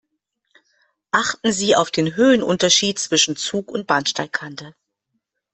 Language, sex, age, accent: German, female, 50-59, Deutschland Deutsch